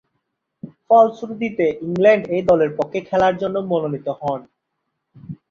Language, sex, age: Bengali, male, 19-29